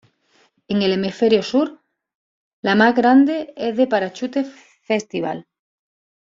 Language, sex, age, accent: Spanish, female, 40-49, España: Sur peninsular (Andalucia, Extremadura, Murcia)